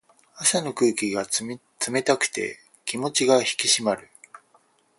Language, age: Japanese, 50-59